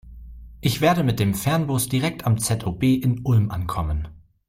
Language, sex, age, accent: German, male, 19-29, Deutschland Deutsch